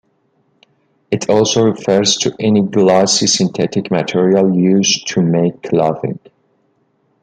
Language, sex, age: English, male, 30-39